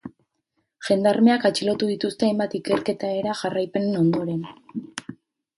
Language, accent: Basque, Erdialdekoa edo Nafarra (Gipuzkoa, Nafarroa)